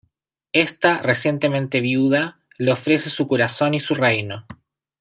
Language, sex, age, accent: Spanish, male, 40-49, Chileno: Chile, Cuyo